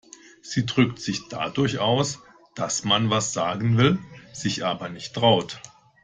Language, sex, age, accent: German, male, 50-59, Deutschland Deutsch